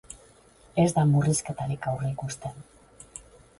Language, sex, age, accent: Basque, female, 50-59, Mendebalekoa (Araba, Bizkaia, Gipuzkoako mendebaleko herri batzuk)